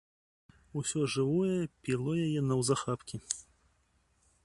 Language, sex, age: Belarusian, male, 40-49